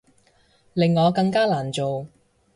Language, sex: Cantonese, female